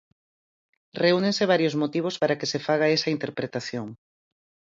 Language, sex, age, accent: Galician, female, 40-49, Oriental (común en zona oriental)